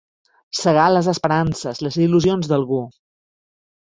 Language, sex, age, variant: Catalan, female, 40-49, Central